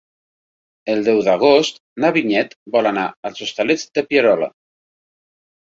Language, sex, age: Catalan, male, 40-49